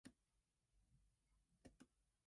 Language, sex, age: English, female, under 19